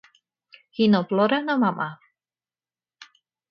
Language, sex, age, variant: Catalan, female, 40-49, Central